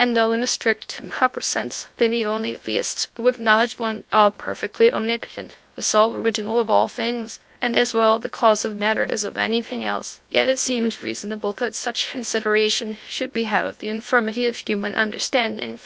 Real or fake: fake